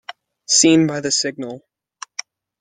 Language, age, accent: English, 19-29, United States English